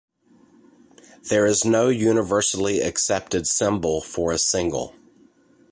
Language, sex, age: English, male, 50-59